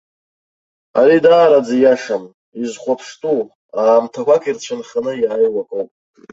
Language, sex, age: Abkhazian, male, 19-29